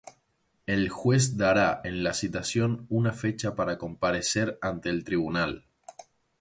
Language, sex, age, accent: Spanish, male, 19-29, España: Islas Canarias